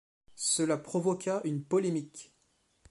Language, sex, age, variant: French, male, 19-29, Français de métropole